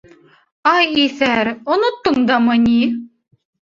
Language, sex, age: Bashkir, female, 30-39